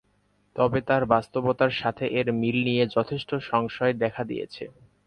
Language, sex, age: Bengali, male, 19-29